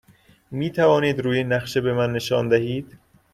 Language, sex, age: Persian, male, 30-39